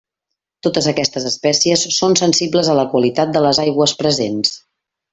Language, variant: Catalan, Central